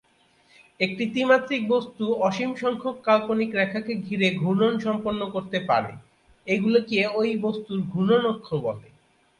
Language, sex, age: Bengali, male, 30-39